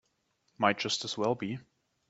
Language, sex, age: English, male, 19-29